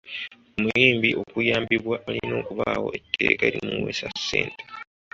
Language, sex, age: Ganda, male, 19-29